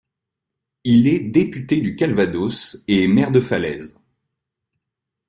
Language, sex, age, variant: French, male, 30-39, Français de métropole